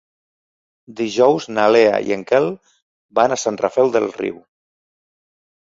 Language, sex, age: Catalan, male, 50-59